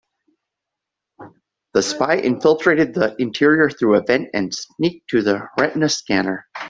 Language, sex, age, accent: English, male, 40-49, United States English